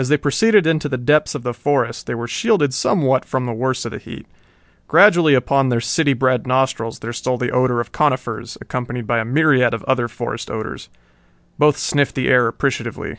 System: none